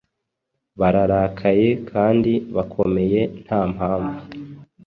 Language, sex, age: Kinyarwanda, male, 19-29